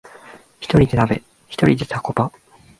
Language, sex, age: Japanese, male, 19-29